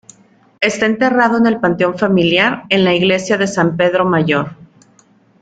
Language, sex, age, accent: Spanish, female, 30-39, México